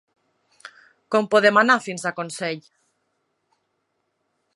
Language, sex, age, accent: Catalan, female, 30-39, valencià